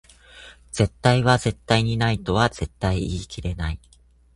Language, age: Japanese, 19-29